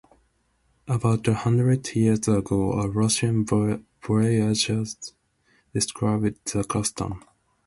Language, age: English, 19-29